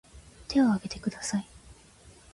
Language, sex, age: Japanese, female, 19-29